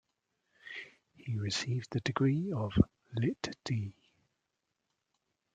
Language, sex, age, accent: English, male, 40-49, England English